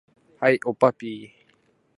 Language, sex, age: Japanese, male, under 19